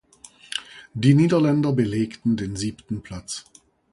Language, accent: German, Deutschland Deutsch